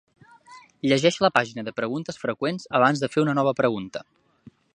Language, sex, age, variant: Catalan, male, 19-29, Central